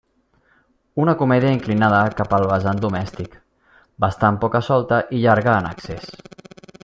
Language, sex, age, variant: Catalan, male, 30-39, Septentrional